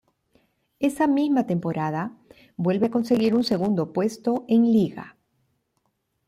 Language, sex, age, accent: Spanish, female, 60-69, Andino-Pacífico: Colombia, Perú, Ecuador, oeste de Bolivia y Venezuela andina